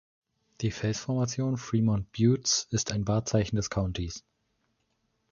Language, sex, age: German, male, 19-29